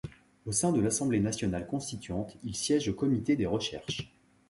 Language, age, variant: French, 40-49, Français de métropole